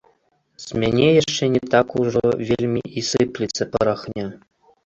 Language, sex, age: Belarusian, male, 30-39